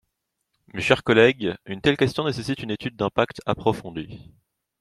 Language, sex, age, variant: French, male, under 19, Français de métropole